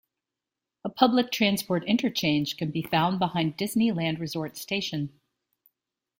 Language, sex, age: English, female, 50-59